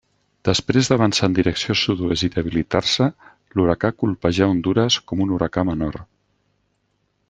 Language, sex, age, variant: Catalan, male, 60-69, Central